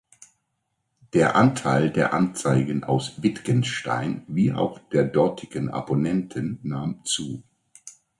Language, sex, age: German, male, 50-59